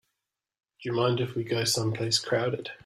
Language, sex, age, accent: English, male, 30-39, Scottish English